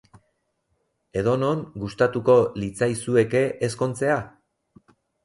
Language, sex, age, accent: Basque, male, 40-49, Erdialdekoa edo Nafarra (Gipuzkoa, Nafarroa)